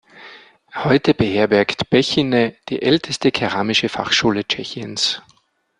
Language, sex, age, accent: German, male, 40-49, Österreichisches Deutsch